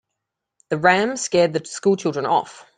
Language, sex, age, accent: English, female, 30-39, Australian English